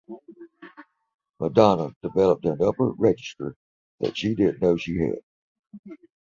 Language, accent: English, United States English